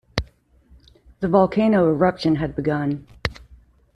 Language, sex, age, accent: English, female, 40-49, United States English